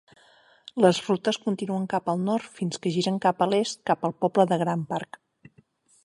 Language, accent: Catalan, central; nord-occidental